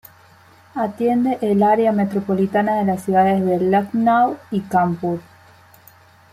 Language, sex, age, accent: Spanish, female, 30-39, Rioplatense: Argentina, Uruguay, este de Bolivia, Paraguay